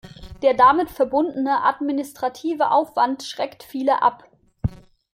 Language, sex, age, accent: German, female, 19-29, Deutschland Deutsch